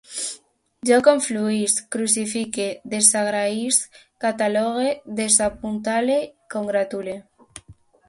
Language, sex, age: Catalan, female, under 19